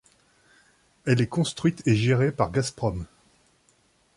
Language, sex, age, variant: French, male, 30-39, Français de métropole